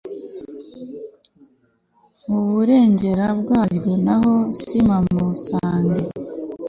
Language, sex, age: Kinyarwanda, female, 19-29